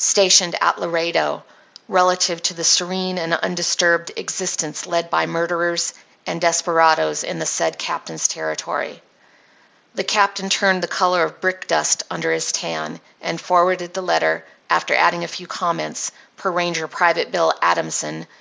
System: none